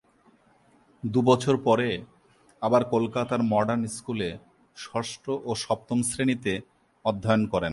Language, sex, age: Bengali, male, 30-39